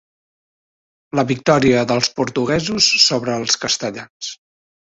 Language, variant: Catalan, Central